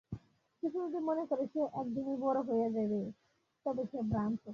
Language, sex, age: Bengali, female, 19-29